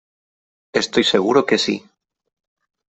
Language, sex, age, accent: Spanish, male, 19-29, España: Centro-Sur peninsular (Madrid, Toledo, Castilla-La Mancha)